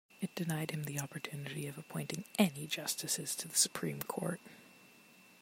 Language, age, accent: English, 19-29, United States English